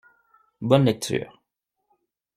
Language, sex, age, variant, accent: French, male, 30-39, Français d'Amérique du Nord, Français du Canada